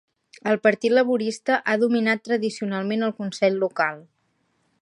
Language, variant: Catalan, Central